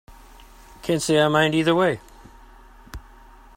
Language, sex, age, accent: English, male, 40-49, United States English